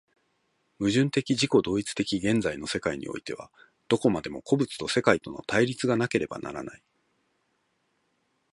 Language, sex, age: Japanese, male, 40-49